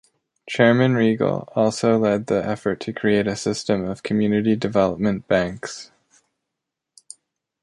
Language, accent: English, United States English